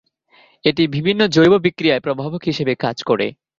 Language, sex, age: Bengali, male, 19-29